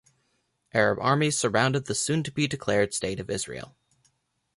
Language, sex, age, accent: English, male, 19-29, United States English